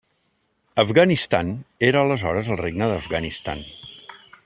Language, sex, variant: Catalan, male, Central